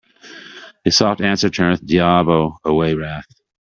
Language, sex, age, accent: English, male, 50-59, United States English